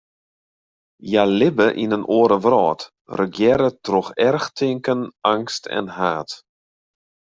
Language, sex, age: Western Frisian, male, 40-49